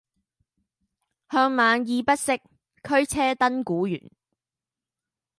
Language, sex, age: Cantonese, female, 19-29